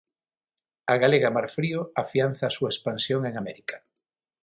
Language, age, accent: Galician, 50-59, Atlántico (seseo e gheada); Normativo (estándar)